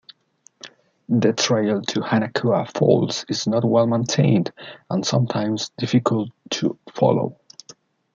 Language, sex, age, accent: English, male, 19-29, United States English